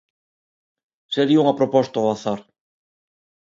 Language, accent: Galician, Neofalante